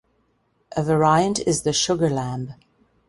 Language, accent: English, Canadian English